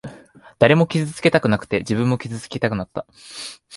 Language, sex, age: Japanese, male, 19-29